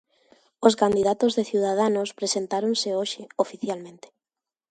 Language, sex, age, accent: Galician, female, 19-29, Normativo (estándar)